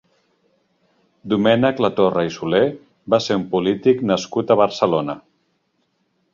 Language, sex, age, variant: Catalan, male, 50-59, Central